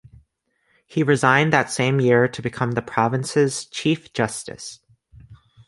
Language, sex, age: English, male, under 19